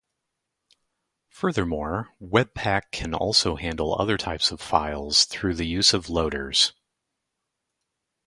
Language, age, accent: English, 30-39, United States English